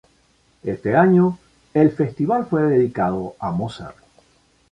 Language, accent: Spanish, Caribe: Cuba, Venezuela, Puerto Rico, República Dominicana, Panamá, Colombia caribeña, México caribeño, Costa del golfo de México